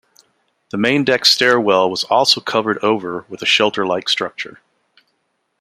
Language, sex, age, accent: English, male, 40-49, United States English